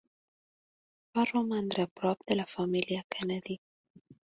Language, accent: Catalan, valencià